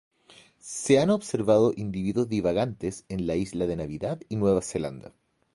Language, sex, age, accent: Spanish, male, 30-39, Chileno: Chile, Cuyo